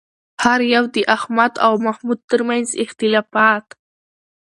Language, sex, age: Pashto, female, under 19